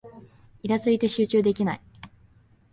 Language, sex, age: Japanese, female, under 19